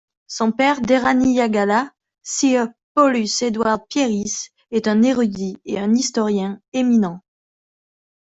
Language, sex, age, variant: French, female, 30-39, Français de métropole